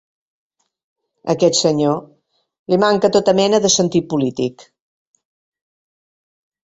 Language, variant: Catalan, Septentrional